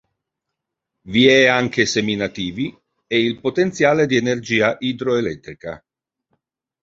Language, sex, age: Italian, male, 60-69